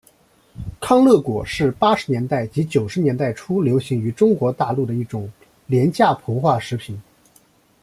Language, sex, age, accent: Chinese, male, 19-29, 出生地：江苏省